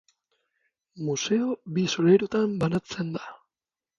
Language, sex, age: Basque, male, 30-39